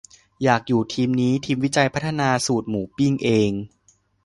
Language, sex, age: Thai, male, 19-29